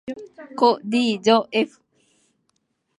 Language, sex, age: Japanese, female, 19-29